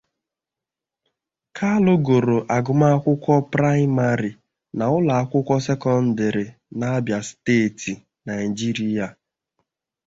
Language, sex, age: Igbo, male, 19-29